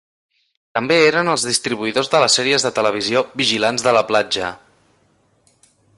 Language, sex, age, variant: Catalan, male, 19-29, Central